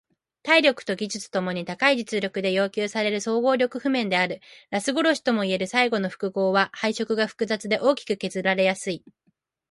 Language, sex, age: Japanese, female, 19-29